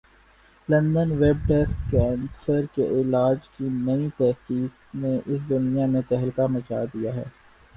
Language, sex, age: Urdu, male, 19-29